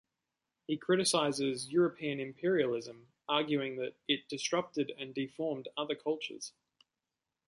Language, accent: English, Australian English